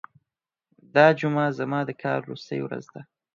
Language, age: Pashto, 19-29